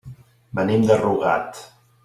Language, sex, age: Catalan, male, 50-59